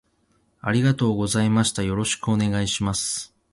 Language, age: Japanese, 40-49